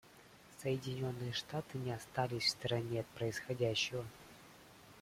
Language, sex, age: Russian, male, 19-29